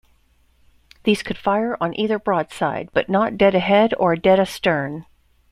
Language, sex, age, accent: English, female, 50-59, United States English